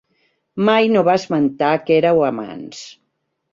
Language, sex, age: Catalan, female, 50-59